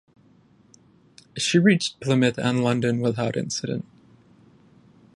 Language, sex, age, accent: English, male, 19-29, United States English